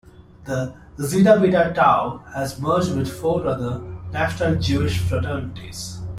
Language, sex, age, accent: English, male, 30-39, India and South Asia (India, Pakistan, Sri Lanka)